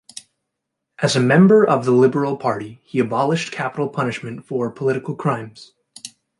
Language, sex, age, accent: English, male, 19-29, United States English